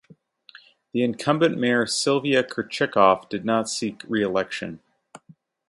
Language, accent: English, United States English